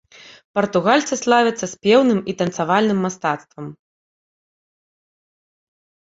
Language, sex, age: Belarusian, female, 30-39